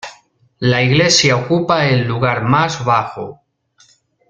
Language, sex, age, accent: Spanish, male, 40-49, España: Centro-Sur peninsular (Madrid, Toledo, Castilla-La Mancha)